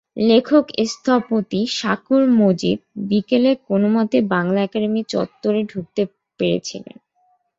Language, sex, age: Bengali, female, 19-29